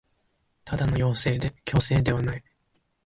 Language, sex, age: Japanese, male, 19-29